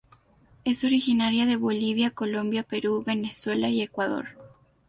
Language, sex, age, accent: Spanish, female, 19-29, México